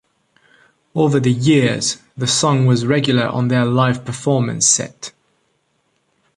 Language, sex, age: English, male, 19-29